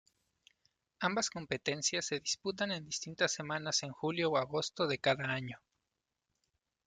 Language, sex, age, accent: Spanish, male, 30-39, México